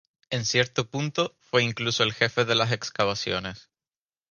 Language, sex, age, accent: Spanish, male, 19-29, España: Islas Canarias